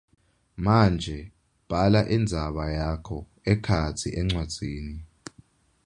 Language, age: Swati, 19-29